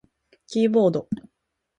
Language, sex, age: Japanese, female, 19-29